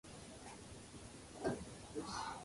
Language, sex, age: English, male, under 19